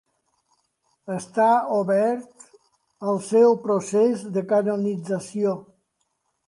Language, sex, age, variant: Catalan, male, 70-79, Central